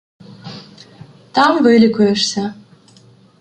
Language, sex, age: Ukrainian, female, 19-29